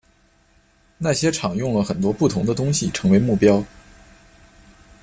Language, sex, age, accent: Chinese, male, 19-29, 出生地：河南省